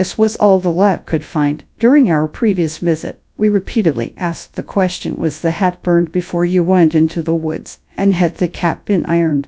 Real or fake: fake